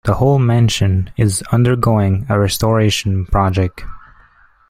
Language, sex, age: English, male, 19-29